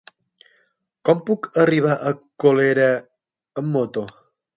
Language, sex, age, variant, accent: Catalan, male, 30-39, Balear, menorquí